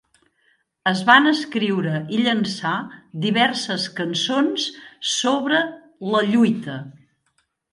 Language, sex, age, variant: Catalan, female, 50-59, Central